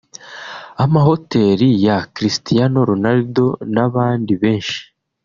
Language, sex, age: Kinyarwanda, male, 19-29